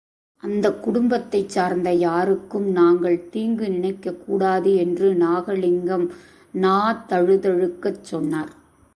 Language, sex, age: Tamil, female, 40-49